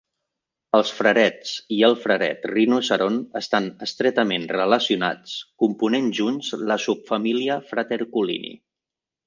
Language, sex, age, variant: Catalan, male, 50-59, Central